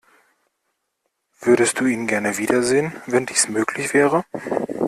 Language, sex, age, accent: German, male, 30-39, Deutschland Deutsch